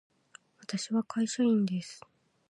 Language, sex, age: Japanese, female, 19-29